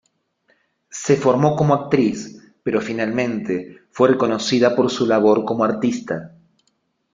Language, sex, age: Spanish, male, 50-59